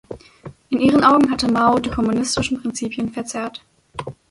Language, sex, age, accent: German, female, 19-29, Deutschland Deutsch